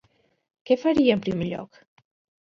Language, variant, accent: Catalan, Central, central